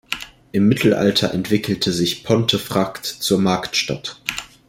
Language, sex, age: German, male, under 19